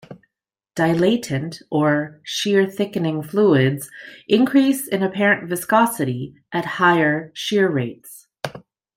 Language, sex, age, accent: English, female, 40-49, United States English